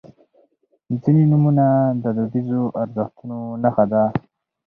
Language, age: Pashto, 19-29